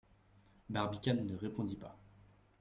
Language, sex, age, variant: French, male, 19-29, Français de métropole